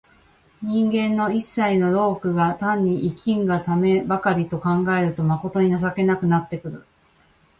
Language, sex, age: Japanese, female, 40-49